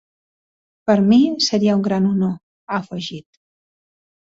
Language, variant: Catalan, Balear